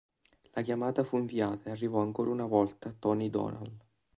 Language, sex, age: Italian, male, 19-29